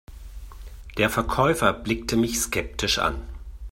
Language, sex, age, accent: German, male, 40-49, Deutschland Deutsch